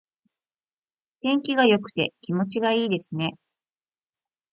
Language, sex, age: Japanese, female, 40-49